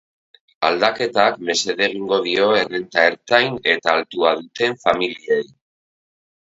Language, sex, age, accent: Basque, male, 50-59, Erdialdekoa edo Nafarra (Gipuzkoa, Nafarroa)